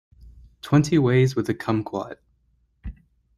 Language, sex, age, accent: English, male, 19-29, United States English